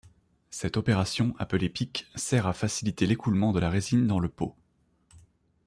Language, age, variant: French, 30-39, Français de métropole